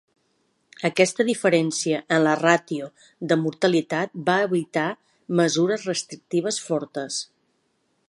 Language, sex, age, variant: Catalan, female, 50-59, Central